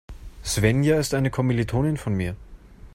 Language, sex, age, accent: German, male, 19-29, Deutschland Deutsch